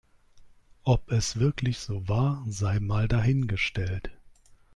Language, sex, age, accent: German, male, 30-39, Deutschland Deutsch